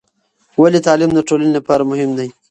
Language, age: Pashto, 19-29